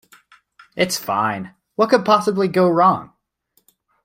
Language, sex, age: English, male, 19-29